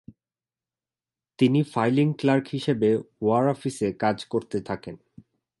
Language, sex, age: Bengali, male, 19-29